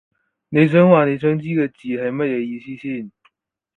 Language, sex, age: Cantonese, male, under 19